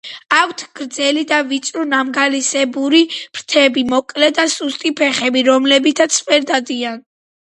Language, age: Georgian, 19-29